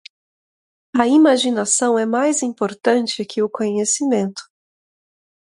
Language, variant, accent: Portuguese, Portuguese (Brasil), Paulista